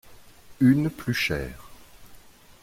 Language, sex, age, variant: French, male, 40-49, Français de métropole